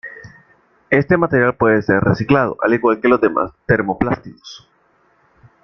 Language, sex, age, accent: Spanish, male, 19-29, Caribe: Cuba, Venezuela, Puerto Rico, República Dominicana, Panamá, Colombia caribeña, México caribeño, Costa del golfo de México